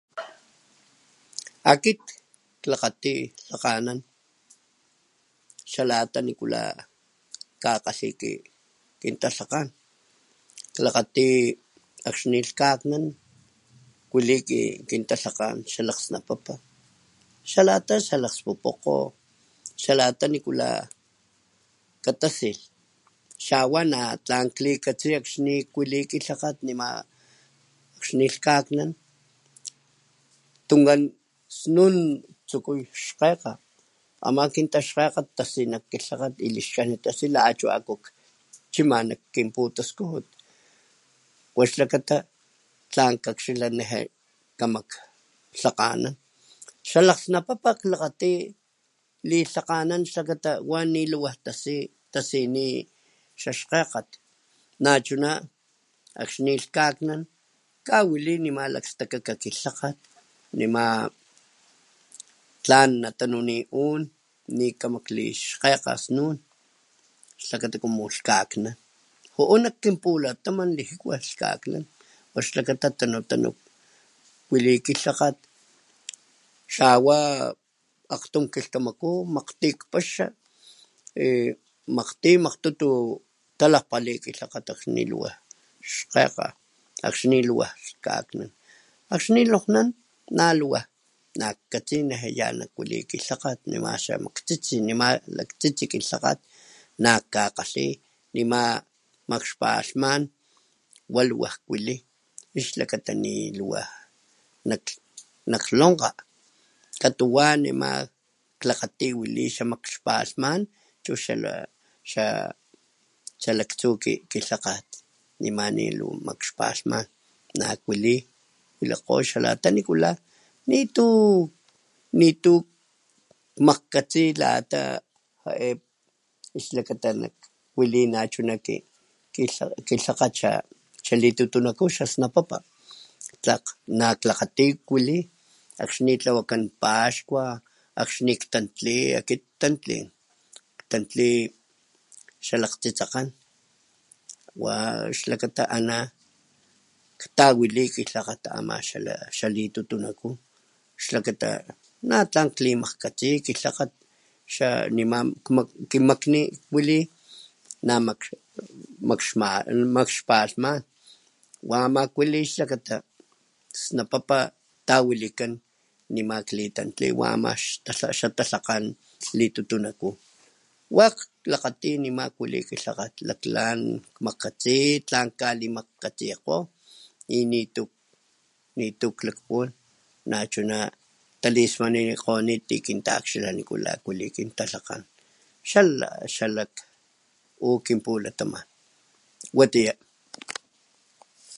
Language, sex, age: Papantla Totonac, male, 60-69